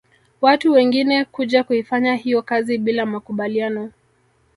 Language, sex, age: Swahili, male, 30-39